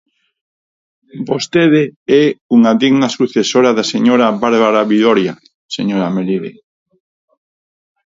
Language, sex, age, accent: Galician, male, 50-59, Normativo (estándar)